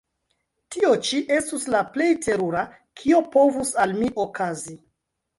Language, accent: Esperanto, Internacia